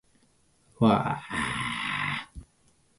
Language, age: Japanese, 19-29